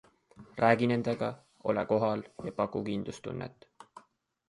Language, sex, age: Estonian, male, 19-29